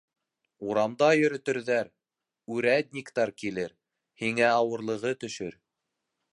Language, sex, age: Bashkir, male, 19-29